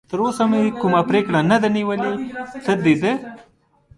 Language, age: Pashto, 30-39